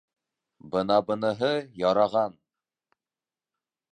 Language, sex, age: Bashkir, male, 19-29